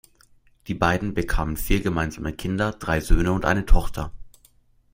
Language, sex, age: German, male, under 19